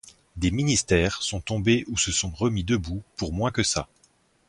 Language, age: French, 30-39